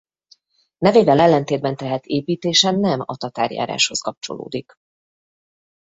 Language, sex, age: Hungarian, female, 30-39